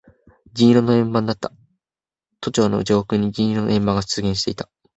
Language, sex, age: Japanese, male, 19-29